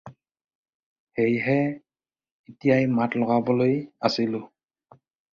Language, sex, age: Assamese, male, 19-29